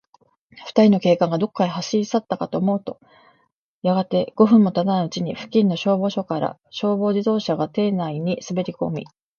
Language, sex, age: Japanese, female, 50-59